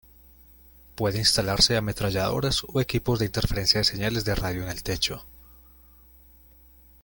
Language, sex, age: Spanish, male, 30-39